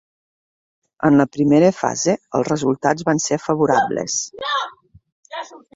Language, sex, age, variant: Catalan, female, 50-59, Septentrional